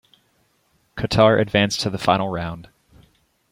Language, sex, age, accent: English, male, 30-39, United States English